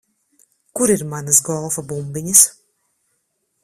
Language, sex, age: Latvian, female, 30-39